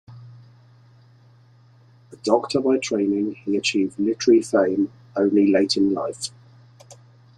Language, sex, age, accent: English, male, 40-49, England English